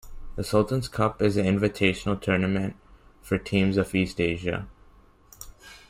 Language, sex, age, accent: English, male, under 19, United States English